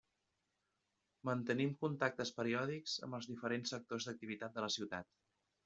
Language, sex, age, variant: Catalan, male, 40-49, Central